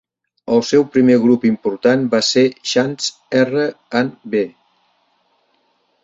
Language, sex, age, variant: Catalan, male, 60-69, Central